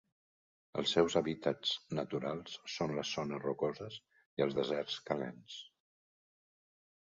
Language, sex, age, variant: Catalan, male, 60-69, Central